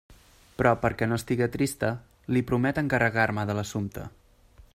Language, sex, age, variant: Catalan, male, 30-39, Central